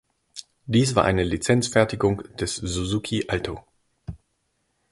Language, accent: German, Deutschland Deutsch